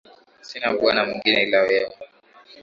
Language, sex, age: Swahili, male, 19-29